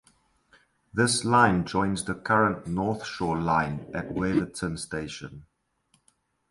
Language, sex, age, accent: English, male, 30-39, Southern African (South Africa, Zimbabwe, Namibia)